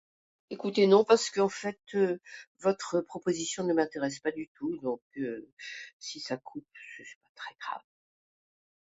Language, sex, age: French, female, 80-89